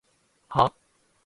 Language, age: Japanese, 19-29